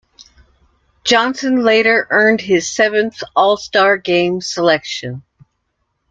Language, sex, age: English, female, 50-59